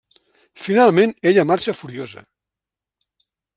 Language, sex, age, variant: Catalan, male, 70-79, Central